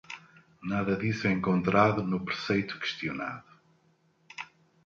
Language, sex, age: Portuguese, male, 50-59